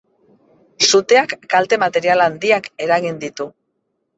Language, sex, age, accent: Basque, female, 50-59, Mendebalekoa (Araba, Bizkaia, Gipuzkoako mendebaleko herri batzuk)